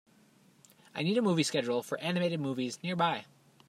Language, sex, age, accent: English, male, 30-39, Canadian English